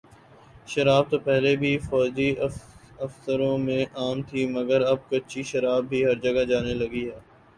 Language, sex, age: Urdu, male, 19-29